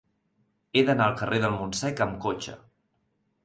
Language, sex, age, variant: Catalan, male, 19-29, Central